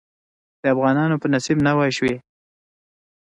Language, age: Pashto, 19-29